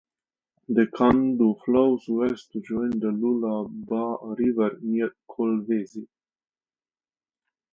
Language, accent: English, England English